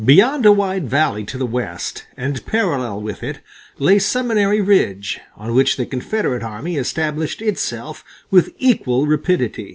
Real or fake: real